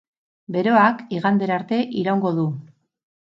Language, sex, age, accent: Basque, female, 50-59, Mendebalekoa (Araba, Bizkaia, Gipuzkoako mendebaleko herri batzuk)